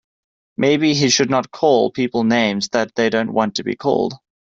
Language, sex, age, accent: English, male, 19-29, Southern African (South Africa, Zimbabwe, Namibia)